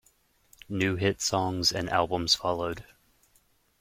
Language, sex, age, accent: English, male, 30-39, United States English